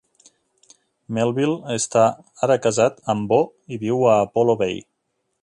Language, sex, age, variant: Catalan, male, 40-49, Nord-Occidental